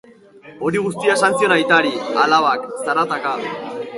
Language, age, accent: Basque, under 19, Mendebalekoa (Araba, Bizkaia, Gipuzkoako mendebaleko herri batzuk)